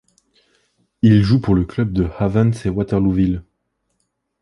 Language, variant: French, Français de métropole